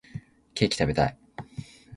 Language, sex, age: Japanese, male, 19-29